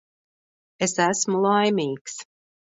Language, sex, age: Latvian, female, 50-59